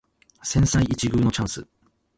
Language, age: Japanese, 40-49